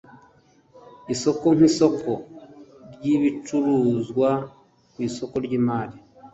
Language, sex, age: Kinyarwanda, male, 40-49